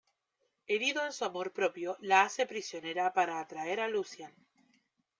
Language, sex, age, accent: Spanish, female, 19-29, Chileno: Chile, Cuyo